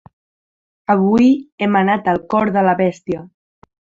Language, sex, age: Catalan, female, under 19